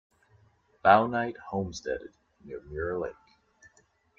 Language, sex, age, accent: English, male, 19-29, Canadian English